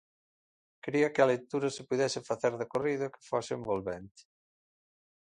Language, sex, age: Galician, male, 50-59